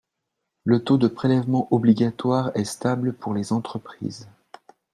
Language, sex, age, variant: French, male, 40-49, Français de métropole